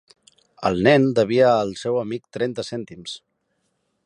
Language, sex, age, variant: Catalan, male, 30-39, Central